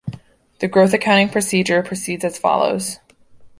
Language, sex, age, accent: English, female, under 19, United States English